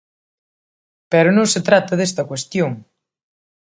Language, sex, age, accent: Galician, female, 30-39, Atlántico (seseo e gheada)